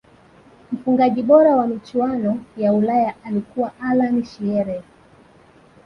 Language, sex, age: Swahili, female, 30-39